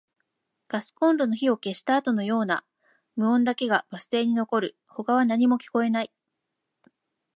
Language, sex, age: Japanese, female, 50-59